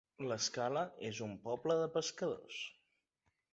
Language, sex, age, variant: Catalan, male, 19-29, Nord-Occidental